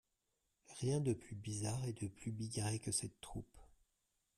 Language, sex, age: French, male, 30-39